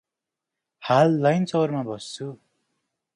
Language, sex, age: Nepali, male, 19-29